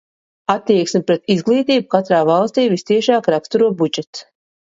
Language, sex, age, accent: Latvian, female, 40-49, Riga